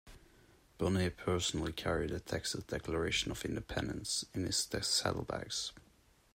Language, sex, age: English, male, 19-29